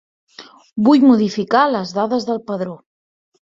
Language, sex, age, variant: Catalan, female, 19-29, Central